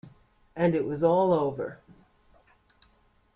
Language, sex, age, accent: English, female, 60-69, United States English